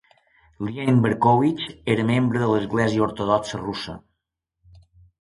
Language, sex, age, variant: Catalan, male, 60-69, Balear